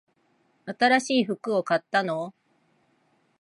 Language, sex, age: Japanese, female, 50-59